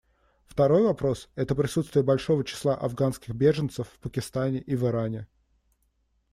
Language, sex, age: Russian, male, 19-29